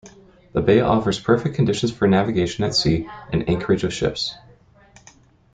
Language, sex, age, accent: English, male, 30-39, United States English